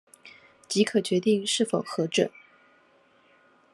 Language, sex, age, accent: Chinese, female, 40-49, 出生地：臺北市